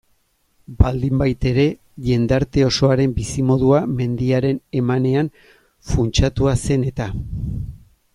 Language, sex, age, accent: Basque, male, 50-59, Erdialdekoa edo Nafarra (Gipuzkoa, Nafarroa)